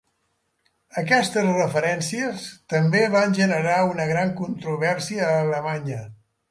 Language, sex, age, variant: Catalan, male, 70-79, Central